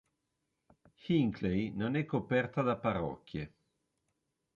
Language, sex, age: Italian, female, 60-69